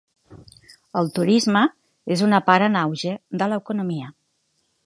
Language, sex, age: Catalan, female, 50-59